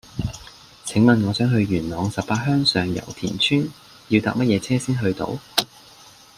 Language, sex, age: Cantonese, male, 19-29